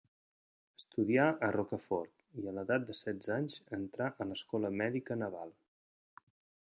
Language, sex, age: Catalan, male, 30-39